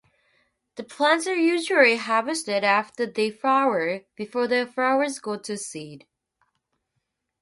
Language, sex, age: English, female, 19-29